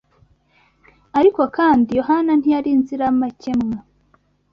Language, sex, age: Kinyarwanda, female, 19-29